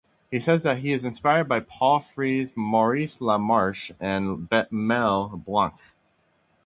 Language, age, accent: English, 19-29, United States English